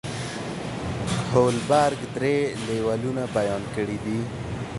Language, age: Pashto, 19-29